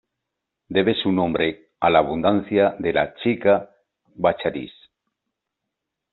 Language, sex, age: Spanish, male, 50-59